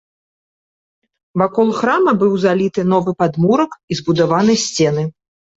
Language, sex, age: Belarusian, female, 30-39